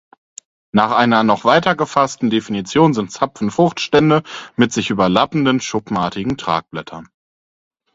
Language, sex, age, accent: German, male, 19-29, Deutschland Deutsch